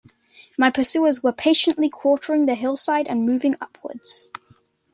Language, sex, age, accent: English, male, under 19, England English